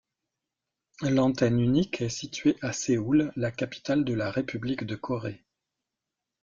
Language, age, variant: French, 40-49, Français de métropole